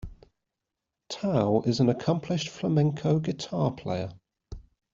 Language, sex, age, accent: English, male, 30-39, England English